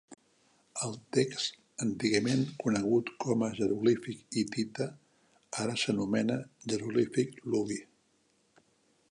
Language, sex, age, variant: Catalan, male, 70-79, Central